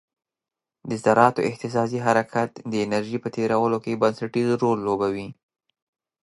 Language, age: Pashto, 19-29